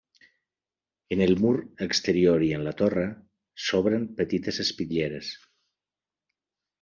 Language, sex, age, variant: Catalan, male, 60-69, Central